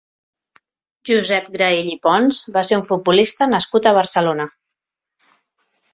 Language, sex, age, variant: Catalan, female, 40-49, Central